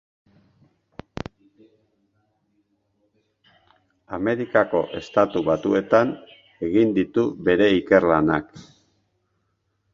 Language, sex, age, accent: Basque, male, 50-59, Mendebalekoa (Araba, Bizkaia, Gipuzkoako mendebaleko herri batzuk)